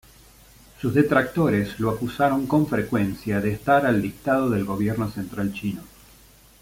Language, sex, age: Spanish, male, 50-59